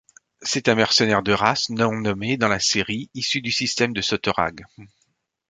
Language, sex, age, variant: French, male, 50-59, Français de métropole